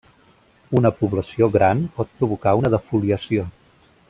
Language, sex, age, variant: Catalan, male, 50-59, Central